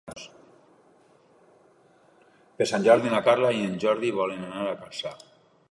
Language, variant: Catalan, Alacantí